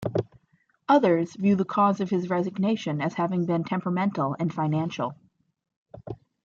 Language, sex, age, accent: English, female, 30-39, United States English